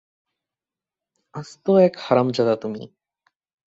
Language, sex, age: Bengali, male, 19-29